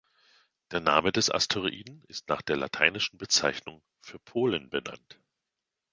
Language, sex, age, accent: German, male, 40-49, Deutschland Deutsch